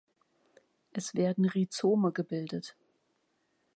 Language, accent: German, Deutschland Deutsch